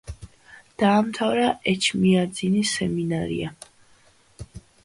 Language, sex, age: Georgian, female, under 19